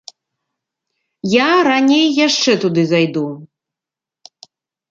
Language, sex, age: Belarusian, female, 40-49